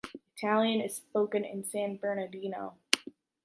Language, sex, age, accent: English, female, 19-29, United States English